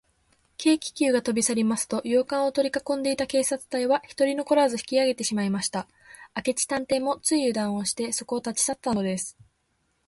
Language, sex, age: Japanese, female, 19-29